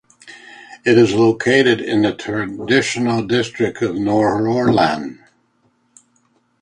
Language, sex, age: English, male, 70-79